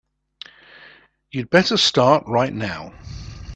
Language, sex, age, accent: English, male, 70-79, England English